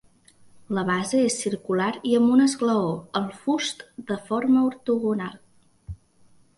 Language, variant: Catalan, Central